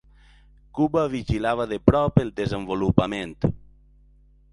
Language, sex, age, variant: Catalan, male, 40-49, Valencià meridional